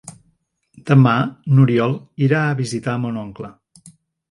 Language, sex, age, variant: Catalan, male, 50-59, Septentrional